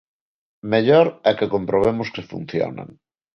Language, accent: Galician, Neofalante